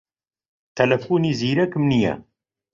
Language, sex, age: Central Kurdish, male, 50-59